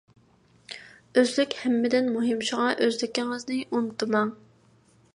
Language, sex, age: Uyghur, female, 19-29